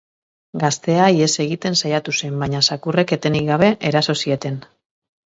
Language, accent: Basque, Mendebalekoa (Araba, Bizkaia, Gipuzkoako mendebaleko herri batzuk)